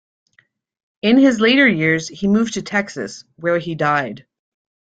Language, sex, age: English, female, 30-39